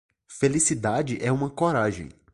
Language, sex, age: Portuguese, male, 19-29